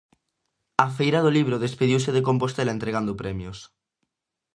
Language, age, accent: Galician, 19-29, Atlántico (seseo e gheada)